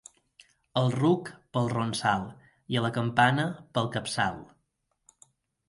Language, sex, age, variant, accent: Catalan, male, 19-29, Balear, mallorquí